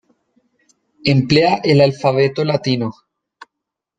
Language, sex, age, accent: Spanish, male, 30-39, Andino-Pacífico: Colombia, Perú, Ecuador, oeste de Bolivia y Venezuela andina